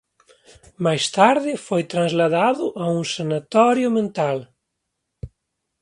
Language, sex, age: Galician, male, 40-49